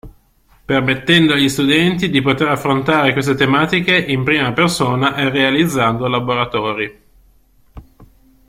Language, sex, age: Italian, male, 30-39